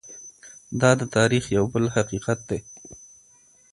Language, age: Pashto, 30-39